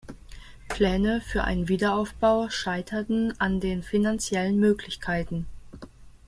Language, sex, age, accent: German, female, 19-29, Deutschland Deutsch